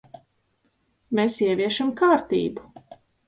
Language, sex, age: Latvian, female, 40-49